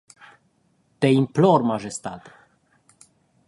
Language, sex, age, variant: Romanian, male, 40-49, Romanian-Romania